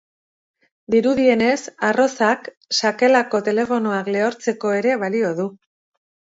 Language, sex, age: Basque, female, 50-59